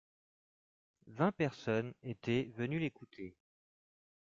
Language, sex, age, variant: French, male, 30-39, Français de métropole